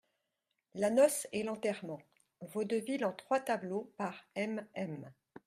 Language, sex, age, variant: French, female, 50-59, Français de métropole